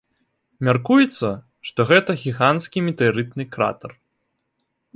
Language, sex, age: Belarusian, male, 19-29